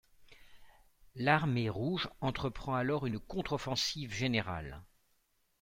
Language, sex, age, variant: French, male, 50-59, Français de métropole